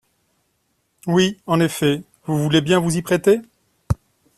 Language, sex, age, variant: French, male, 40-49, Français de métropole